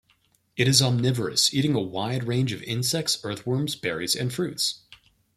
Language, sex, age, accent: English, male, 19-29, United States English